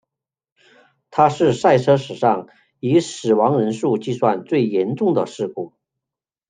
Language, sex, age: Chinese, male, 40-49